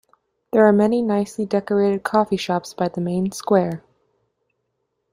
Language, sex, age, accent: English, female, 19-29, United States English